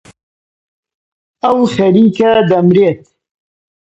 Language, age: Central Kurdish, 30-39